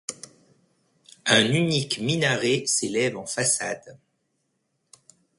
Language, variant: French, Français de métropole